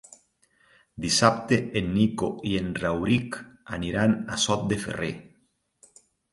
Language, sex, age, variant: Catalan, male, 40-49, Nord-Occidental